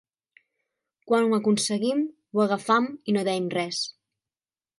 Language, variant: Catalan, Central